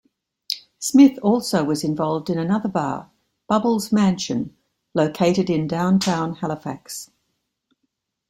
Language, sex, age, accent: English, female, 70-79, Australian English